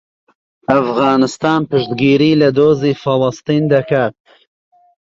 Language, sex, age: Central Kurdish, male, 30-39